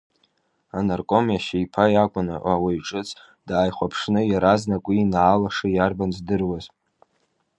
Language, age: Abkhazian, under 19